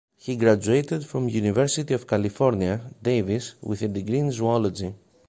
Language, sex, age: English, male, 40-49